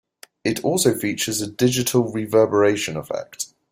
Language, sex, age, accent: English, male, 19-29, England English